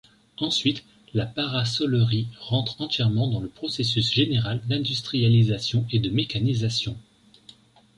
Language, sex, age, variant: French, male, 30-39, Français de métropole